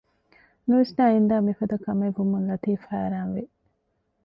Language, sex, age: Divehi, female, 40-49